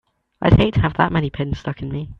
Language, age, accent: English, under 19, England English